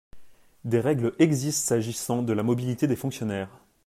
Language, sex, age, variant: French, male, 19-29, Français de métropole